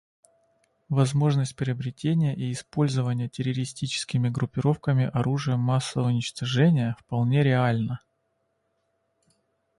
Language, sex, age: Russian, male, 30-39